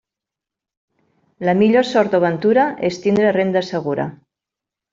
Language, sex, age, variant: Catalan, female, 50-59, Central